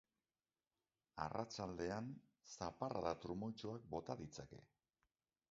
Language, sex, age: Basque, male, 50-59